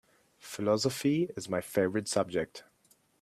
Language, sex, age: English, male, 30-39